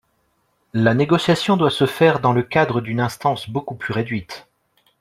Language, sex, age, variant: French, male, 30-39, Français de métropole